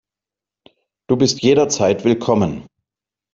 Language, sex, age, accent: German, male, 50-59, Deutschland Deutsch